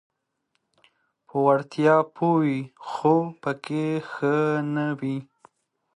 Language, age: Pashto, 30-39